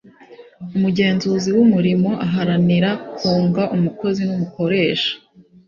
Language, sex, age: Kinyarwanda, female, 19-29